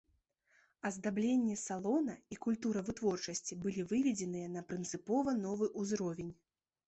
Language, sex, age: Belarusian, female, 19-29